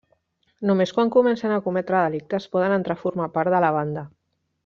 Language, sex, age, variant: Catalan, female, 40-49, Central